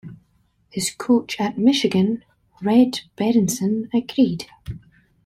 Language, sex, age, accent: English, female, 30-39, Scottish English